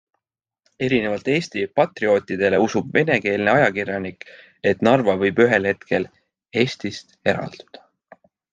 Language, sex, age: Estonian, male, 19-29